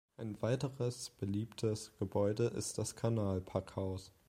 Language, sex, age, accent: German, male, 19-29, Deutschland Deutsch